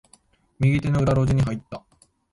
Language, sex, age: Japanese, male, 19-29